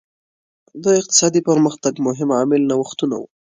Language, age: Pashto, under 19